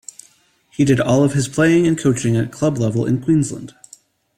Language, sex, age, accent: English, male, 30-39, United States English